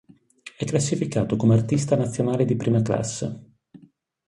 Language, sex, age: Italian, male, 40-49